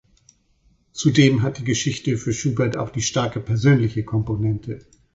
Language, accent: German, Deutschland Deutsch